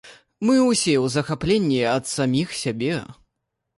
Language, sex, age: Belarusian, male, 30-39